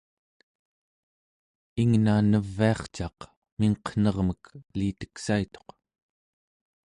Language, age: Central Yupik, 30-39